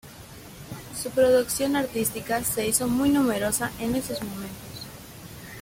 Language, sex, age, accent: Spanish, female, 19-29, México